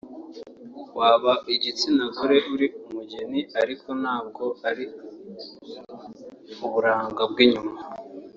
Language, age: Kinyarwanda, 19-29